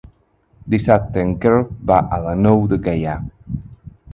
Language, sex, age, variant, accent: Catalan, male, 30-39, Balear, balear; aprenent (recent, des del castellà)